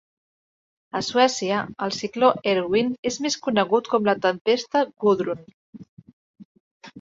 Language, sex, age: Catalan, female, 30-39